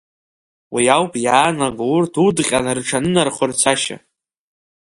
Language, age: Abkhazian, under 19